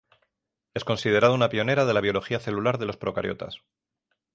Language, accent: Spanish, España: Centro-Sur peninsular (Madrid, Toledo, Castilla-La Mancha); España: Sur peninsular (Andalucia, Extremadura, Murcia)